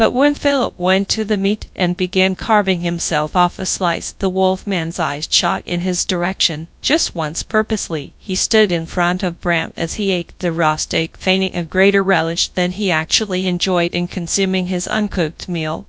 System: TTS, GradTTS